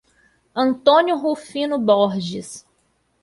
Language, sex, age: Portuguese, female, 30-39